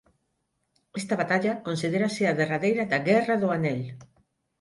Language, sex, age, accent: Galician, female, 50-59, Neofalante